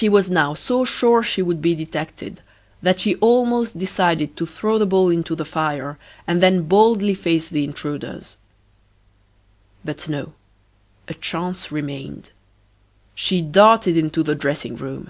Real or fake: real